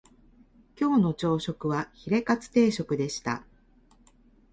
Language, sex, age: Japanese, female, 50-59